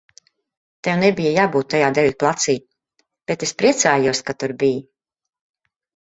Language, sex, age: Latvian, female, 50-59